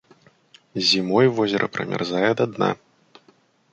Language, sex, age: Belarusian, male, 30-39